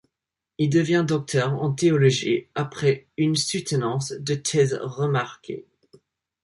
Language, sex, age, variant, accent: French, male, 19-29, Français d'Europe, Français du Royaume-Uni